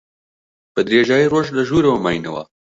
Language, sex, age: Central Kurdish, male, 19-29